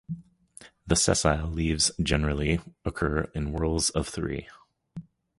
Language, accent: English, United States English